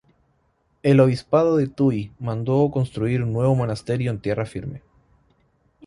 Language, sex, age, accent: Spanish, male, 19-29, Chileno: Chile, Cuyo